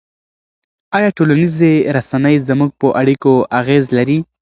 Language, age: Pashto, 19-29